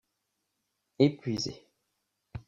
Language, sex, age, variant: French, male, 40-49, Français de métropole